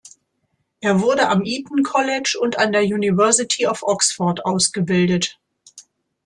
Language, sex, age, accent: German, female, 50-59, Deutschland Deutsch